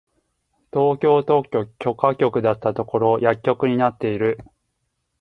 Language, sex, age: Japanese, male, 30-39